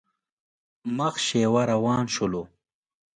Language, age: Pashto, 19-29